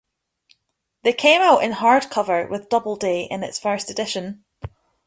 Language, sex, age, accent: English, female, 19-29, Scottish English